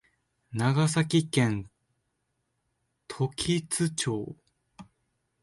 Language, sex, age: Japanese, male, 19-29